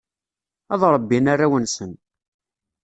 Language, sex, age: Kabyle, male, 30-39